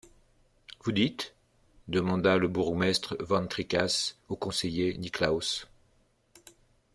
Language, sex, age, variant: French, male, 50-59, Français de métropole